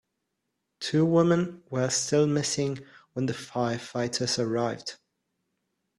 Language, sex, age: English, male, under 19